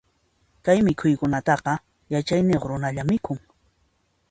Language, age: Puno Quechua, 50-59